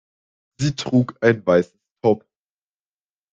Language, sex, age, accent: German, male, under 19, Deutschland Deutsch